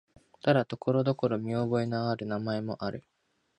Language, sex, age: Japanese, male, under 19